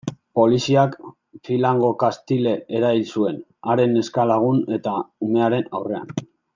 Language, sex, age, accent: Basque, male, 19-29, Mendebalekoa (Araba, Bizkaia, Gipuzkoako mendebaleko herri batzuk)